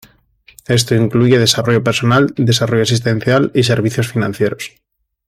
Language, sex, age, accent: Spanish, male, 30-39, España: Norte peninsular (Asturias, Castilla y León, Cantabria, País Vasco, Navarra, Aragón, La Rioja, Guadalajara, Cuenca)